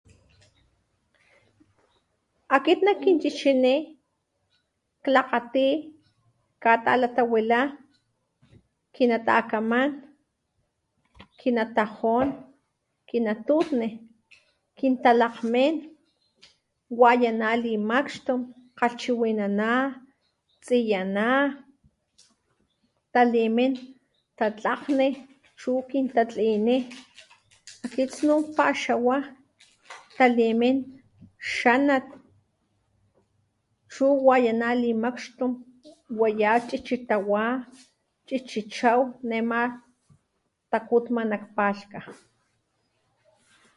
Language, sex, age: Papantla Totonac, female, 40-49